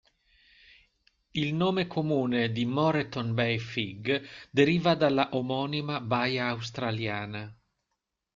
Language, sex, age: Italian, male, 50-59